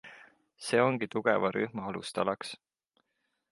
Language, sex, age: Estonian, male, 19-29